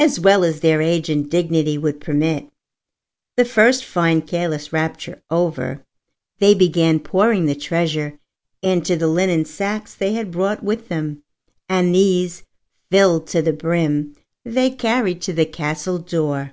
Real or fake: real